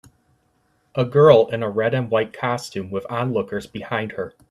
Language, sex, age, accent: English, male, 19-29, United States English